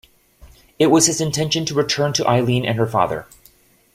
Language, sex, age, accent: English, male, 40-49, United States English